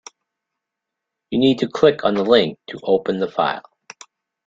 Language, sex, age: English, male, 50-59